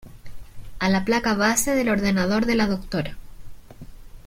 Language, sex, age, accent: Spanish, female, 19-29, Chileno: Chile, Cuyo